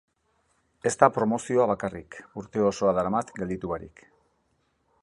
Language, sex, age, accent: Basque, male, 60-69, Erdialdekoa edo Nafarra (Gipuzkoa, Nafarroa)